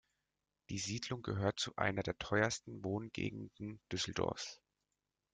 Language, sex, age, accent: German, male, 19-29, Deutschland Deutsch